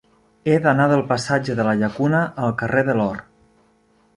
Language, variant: Catalan, Nord-Occidental